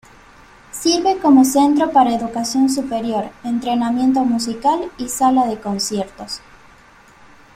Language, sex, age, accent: Spanish, female, 19-29, Rioplatense: Argentina, Uruguay, este de Bolivia, Paraguay